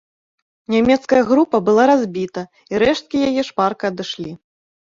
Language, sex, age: Belarusian, female, 30-39